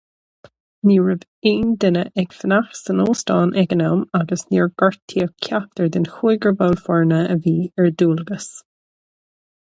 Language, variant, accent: Irish, Gaeilge na Mumhan, Cainteoir líofa, ní ó dhúchas